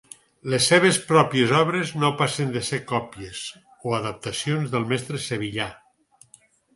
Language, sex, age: Catalan, male, 60-69